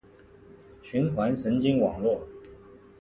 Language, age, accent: Chinese, 40-49, 出生地：上海市